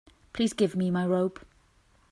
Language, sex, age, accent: English, female, 30-39, England English